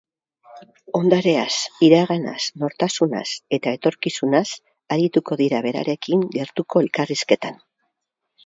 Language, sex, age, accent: Basque, female, 70-79, Mendebalekoa (Araba, Bizkaia, Gipuzkoako mendebaleko herri batzuk)